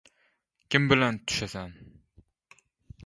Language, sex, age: Uzbek, male, 19-29